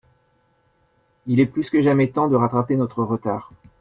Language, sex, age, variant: French, male, 40-49, Français de métropole